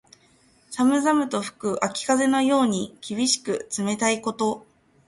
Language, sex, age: Japanese, female, 19-29